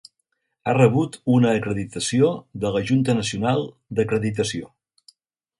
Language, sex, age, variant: Catalan, male, 60-69, Central